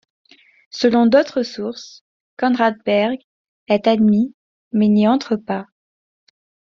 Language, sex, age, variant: French, female, 19-29, Français de métropole